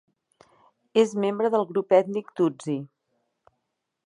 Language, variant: Catalan, Nord-Occidental